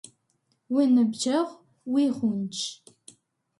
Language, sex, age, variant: Adyghe, female, under 19, Адыгабзэ (Кирил, пстэумэ зэдыряе)